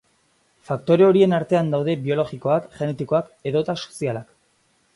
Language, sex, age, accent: Basque, male, under 19, Mendebalekoa (Araba, Bizkaia, Gipuzkoako mendebaleko herri batzuk)